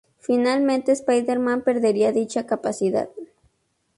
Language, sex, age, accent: Spanish, female, 19-29, México